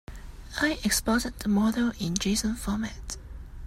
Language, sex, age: English, male, under 19